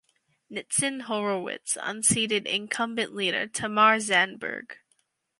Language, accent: English, Canadian English